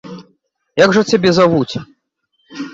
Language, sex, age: Belarusian, male, 19-29